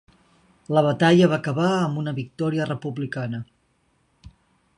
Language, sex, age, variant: Catalan, male, 19-29, Nord-Occidental